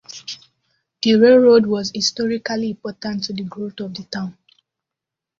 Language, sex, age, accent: English, female, under 19, Southern African (South Africa, Zimbabwe, Namibia)